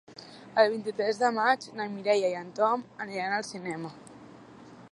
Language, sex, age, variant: Catalan, female, 19-29, Central